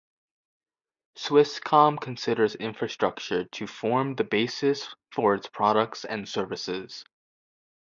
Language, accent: English, United States English